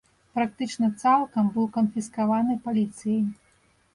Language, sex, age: Belarusian, female, 30-39